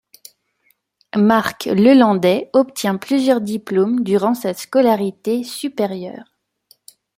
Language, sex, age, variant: French, female, 19-29, Français de métropole